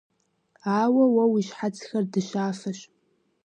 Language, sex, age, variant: Kabardian, female, 19-29, Адыгэбзэ (Къэбэрдей, Кирил, псоми зэдай)